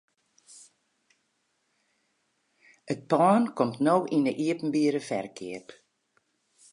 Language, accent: Western Frisian, Klaaifrysk